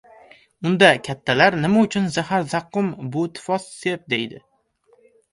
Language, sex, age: Uzbek, male, under 19